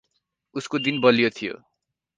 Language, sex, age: Nepali, male, 19-29